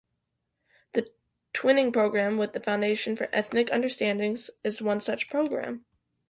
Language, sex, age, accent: English, female, under 19, United States English